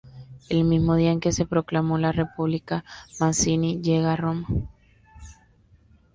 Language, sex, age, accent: Spanish, female, under 19, Caribe: Cuba, Venezuela, Puerto Rico, República Dominicana, Panamá, Colombia caribeña, México caribeño, Costa del golfo de México